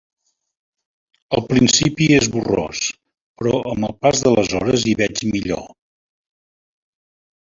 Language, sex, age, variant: Catalan, male, 60-69, Septentrional